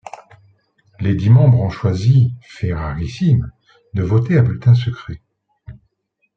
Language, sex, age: French, male, 40-49